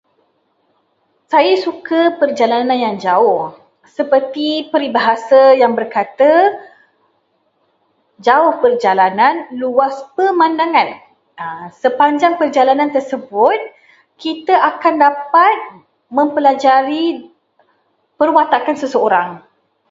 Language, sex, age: Malay, female, 30-39